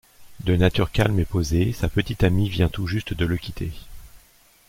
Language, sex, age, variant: French, male, 40-49, Français de métropole